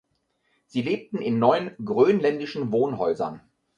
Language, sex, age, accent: German, male, 50-59, Deutschland Deutsch